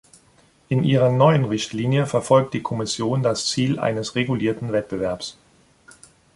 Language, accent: German, Deutschland Deutsch